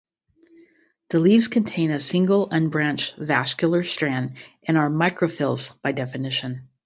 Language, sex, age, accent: English, female, 50-59, United States English; Midwestern